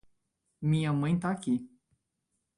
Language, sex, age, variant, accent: Portuguese, male, 30-39, Portuguese (Brasil), Gaucho